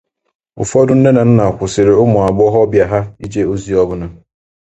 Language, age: Igbo, 19-29